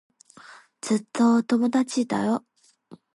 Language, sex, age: Japanese, female, 19-29